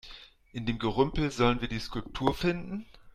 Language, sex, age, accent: German, male, 40-49, Deutschland Deutsch